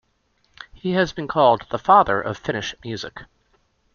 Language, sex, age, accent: English, male, 50-59, United States English